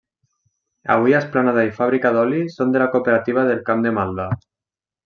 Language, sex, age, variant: Catalan, male, 19-29, Nord-Occidental